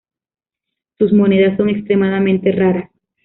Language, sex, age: Spanish, female, 19-29